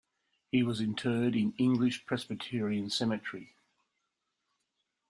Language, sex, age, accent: English, male, 50-59, Australian English